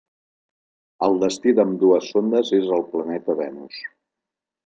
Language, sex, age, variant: Catalan, male, 60-69, Central